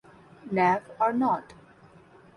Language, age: English, 19-29